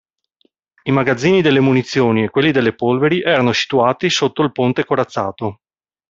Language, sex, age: Italian, male, 40-49